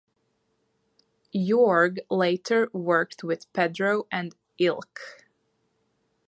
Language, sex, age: English, female, 19-29